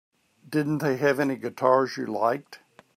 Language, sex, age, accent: English, male, 60-69, United States English